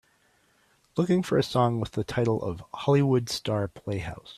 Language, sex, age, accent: English, male, 40-49, United States English